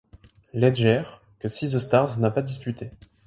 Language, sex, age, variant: French, male, 19-29, Français de métropole